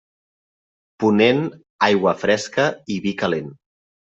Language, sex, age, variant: Catalan, male, 30-39, Central